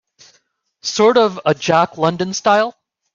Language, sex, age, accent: English, male, 30-39, United States English